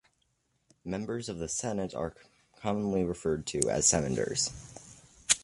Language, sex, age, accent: English, male, under 19, United States English